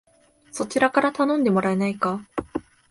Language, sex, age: Japanese, female, 19-29